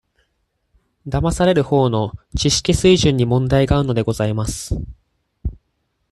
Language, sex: Japanese, male